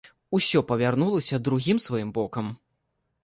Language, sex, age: Belarusian, male, 30-39